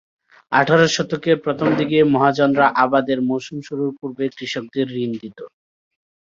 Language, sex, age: Bengali, male, 19-29